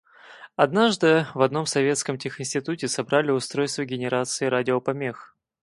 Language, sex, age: Russian, male, 19-29